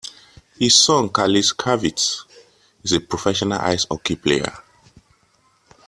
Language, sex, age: English, male, 30-39